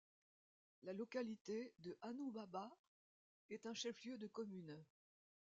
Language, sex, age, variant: French, female, 70-79, Français de métropole